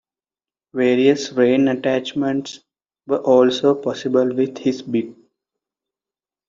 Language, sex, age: English, male, 19-29